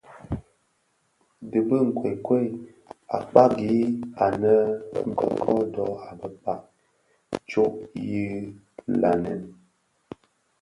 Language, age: Bafia, 19-29